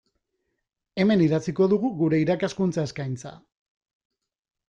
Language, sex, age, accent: Basque, male, 40-49, Mendebalekoa (Araba, Bizkaia, Gipuzkoako mendebaleko herri batzuk)